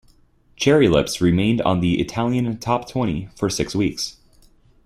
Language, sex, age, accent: English, male, 19-29, United States English